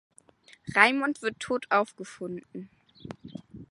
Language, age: German, 19-29